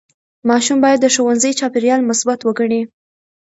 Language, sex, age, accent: Pashto, female, under 19, کندهاری لهجه